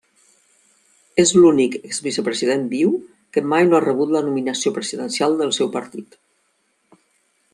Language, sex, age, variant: Catalan, female, 50-59, Central